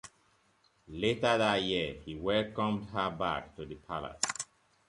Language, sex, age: English, male, 40-49